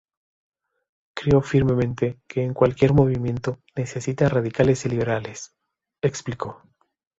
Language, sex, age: Spanish, male, 19-29